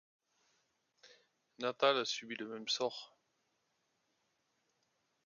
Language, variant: French, Français de métropole